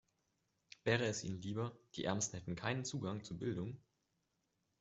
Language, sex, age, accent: German, male, 19-29, Deutschland Deutsch